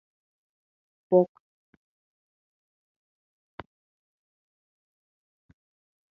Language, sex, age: Japanese, female, 30-39